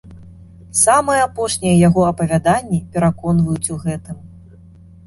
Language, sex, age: Belarusian, female, 30-39